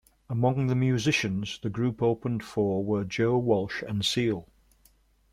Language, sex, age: English, male, 60-69